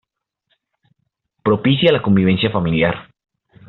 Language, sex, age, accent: Spanish, male, 19-29, Andino-Pacífico: Colombia, Perú, Ecuador, oeste de Bolivia y Venezuela andina